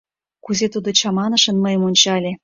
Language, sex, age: Mari, female, 30-39